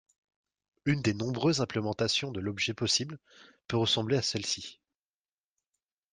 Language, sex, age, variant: French, male, 19-29, Français de métropole